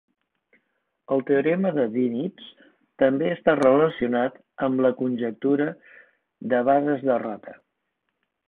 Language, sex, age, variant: Catalan, male, 60-69, Central